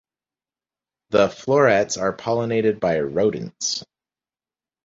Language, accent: English, United States English